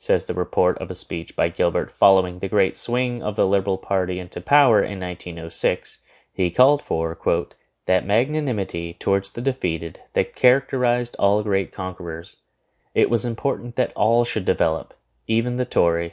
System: none